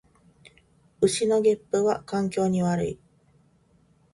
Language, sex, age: Japanese, female, 40-49